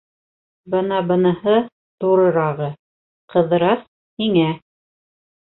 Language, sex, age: Bashkir, female, 40-49